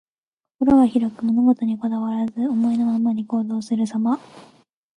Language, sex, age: Japanese, female, 19-29